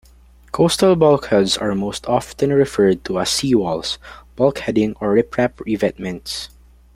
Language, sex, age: English, male, 19-29